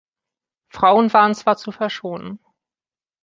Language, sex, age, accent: German, female, 19-29, Deutschland Deutsch